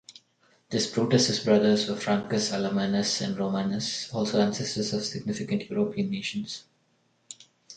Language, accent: English, India and South Asia (India, Pakistan, Sri Lanka)